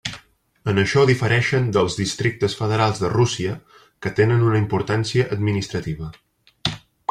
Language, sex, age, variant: Catalan, male, 30-39, Central